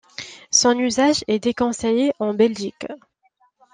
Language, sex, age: French, female, 19-29